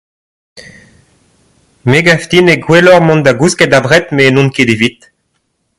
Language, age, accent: Breton, 30-39, Kerneveg; Leoneg